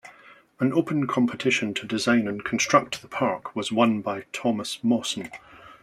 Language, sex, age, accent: English, male, 40-49, Scottish English